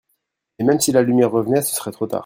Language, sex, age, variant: French, male, 19-29, Français de métropole